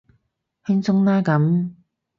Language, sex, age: Cantonese, female, 30-39